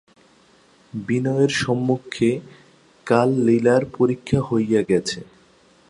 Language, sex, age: Bengali, male, 19-29